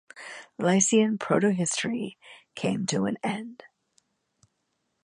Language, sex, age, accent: English, female, 50-59, United States English